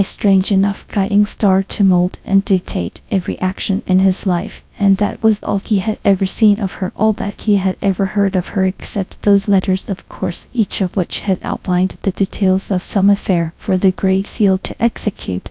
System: TTS, GradTTS